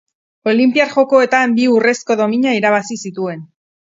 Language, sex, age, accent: Basque, female, 40-49, Erdialdekoa edo Nafarra (Gipuzkoa, Nafarroa)